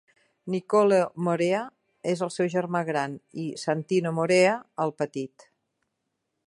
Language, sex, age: Catalan, female, 50-59